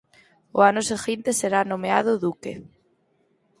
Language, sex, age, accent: Galician, female, 19-29, Central (gheada)